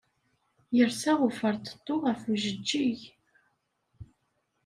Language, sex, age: Kabyle, female, 30-39